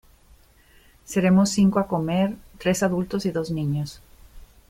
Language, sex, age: Spanish, female, 50-59